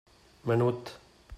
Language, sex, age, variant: Catalan, male, 50-59, Central